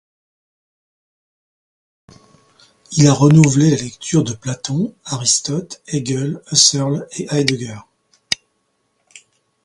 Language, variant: French, Français de métropole